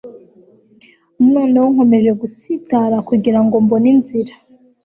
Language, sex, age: Kinyarwanda, female, 19-29